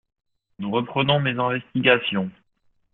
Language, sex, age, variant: French, male, 30-39, Français de métropole